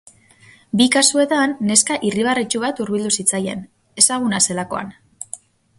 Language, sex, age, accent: Basque, female, 30-39, Mendebalekoa (Araba, Bizkaia, Gipuzkoako mendebaleko herri batzuk)